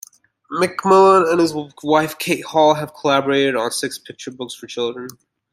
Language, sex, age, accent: English, male, 19-29, United States English